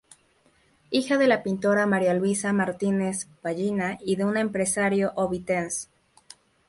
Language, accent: Spanish, México